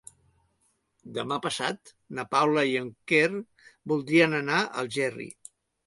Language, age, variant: Catalan, 60-69, Central